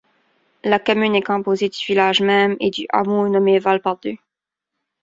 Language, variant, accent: French, Français d'Amérique du Nord, Français du Canada